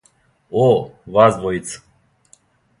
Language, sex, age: Serbian, male, 19-29